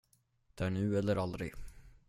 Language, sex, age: Swedish, male, under 19